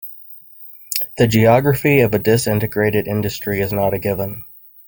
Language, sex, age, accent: English, male, 30-39, United States English